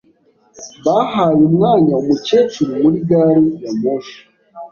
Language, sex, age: Kinyarwanda, male, 19-29